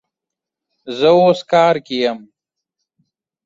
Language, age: Pashto, 30-39